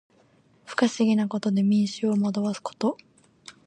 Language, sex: Japanese, female